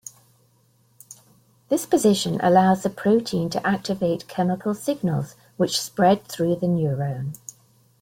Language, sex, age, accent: English, female, 50-59, England English